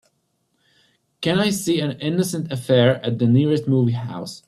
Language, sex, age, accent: English, male, 19-29, United States English